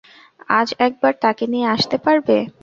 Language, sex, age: Bengali, female, 19-29